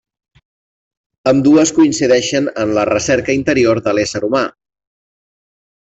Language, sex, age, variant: Catalan, male, 40-49, Central